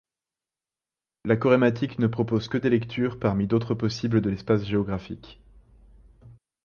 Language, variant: French, Français de métropole